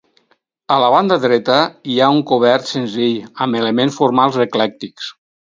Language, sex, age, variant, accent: Catalan, male, 50-59, Valencià meridional, valencià